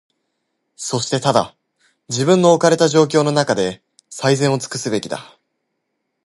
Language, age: Japanese, 19-29